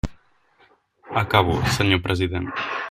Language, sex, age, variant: Catalan, male, 19-29, Central